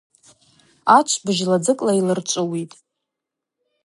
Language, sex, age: Abaza, female, 19-29